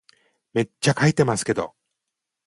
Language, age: Japanese, 60-69